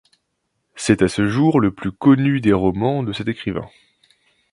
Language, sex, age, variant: French, male, 19-29, Français de métropole